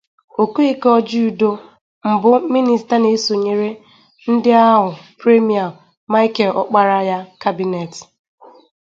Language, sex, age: Igbo, female, under 19